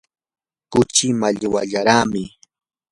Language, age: Yanahuanca Pasco Quechua, 19-29